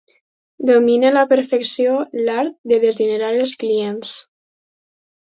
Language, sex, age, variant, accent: Catalan, female, under 19, Alacantí, valencià